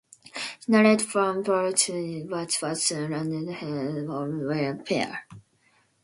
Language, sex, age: English, female, 19-29